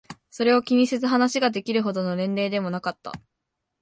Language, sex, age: Japanese, female, under 19